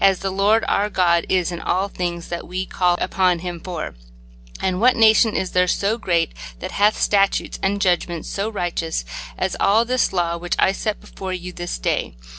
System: none